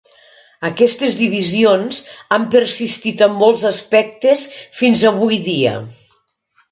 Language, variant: Catalan, Nord-Occidental